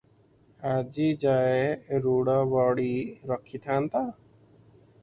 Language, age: Odia, 19-29